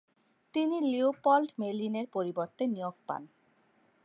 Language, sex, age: Bengali, male, 30-39